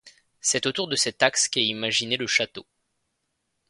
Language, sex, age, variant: French, male, 19-29, Français de métropole